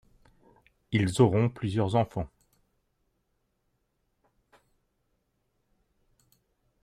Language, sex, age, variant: French, male, 40-49, Français de métropole